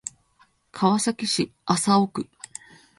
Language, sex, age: Japanese, female, 19-29